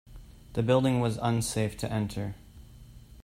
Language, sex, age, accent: English, male, 30-39, Canadian English